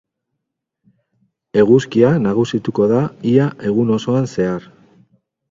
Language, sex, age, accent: Basque, male, 50-59, Mendebalekoa (Araba, Bizkaia, Gipuzkoako mendebaleko herri batzuk)